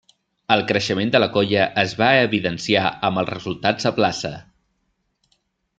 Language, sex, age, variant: Catalan, male, 30-39, Nord-Occidental